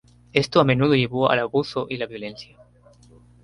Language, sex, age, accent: Spanish, male, 19-29, Andino-Pacífico: Colombia, Perú, Ecuador, oeste de Bolivia y Venezuela andina